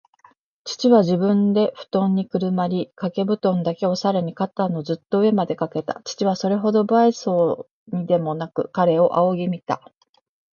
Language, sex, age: Japanese, female, 50-59